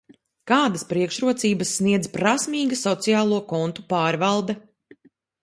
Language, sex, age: Latvian, female, 19-29